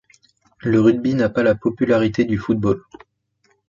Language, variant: French, Français de métropole